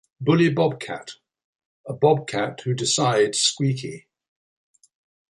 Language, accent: English, England English